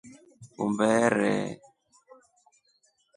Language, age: Rombo, 19-29